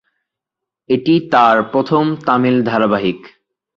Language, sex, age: Bengali, male, 19-29